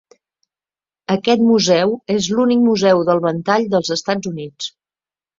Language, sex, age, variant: Catalan, female, 60-69, Central